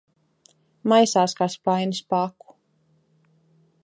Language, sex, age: Latvian, female, 19-29